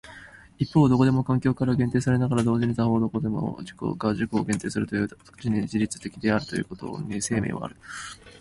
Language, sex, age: Japanese, male, 19-29